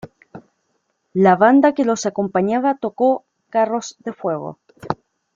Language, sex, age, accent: Spanish, female, 30-39, Chileno: Chile, Cuyo